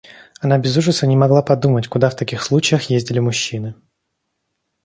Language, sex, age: Russian, male, 19-29